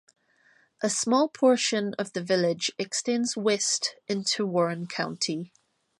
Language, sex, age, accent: English, female, 30-39, New Zealand English